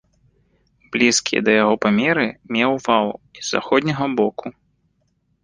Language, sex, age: Belarusian, male, 19-29